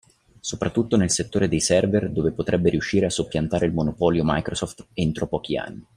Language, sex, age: Italian, male, 30-39